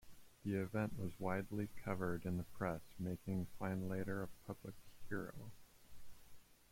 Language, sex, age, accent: English, male, 30-39, United States English